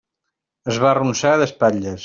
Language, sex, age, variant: Catalan, male, 50-59, Central